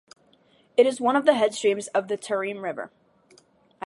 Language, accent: English, United States English